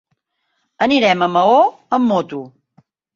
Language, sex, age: Catalan, female, 60-69